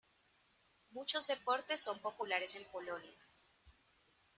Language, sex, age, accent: Spanish, female, 30-39, Caribe: Cuba, Venezuela, Puerto Rico, República Dominicana, Panamá, Colombia caribeña, México caribeño, Costa del golfo de México